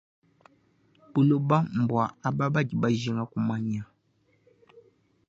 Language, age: Luba-Lulua, 19-29